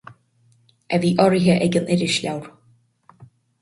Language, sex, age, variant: Irish, female, 30-39, Gaeilge Chonnacht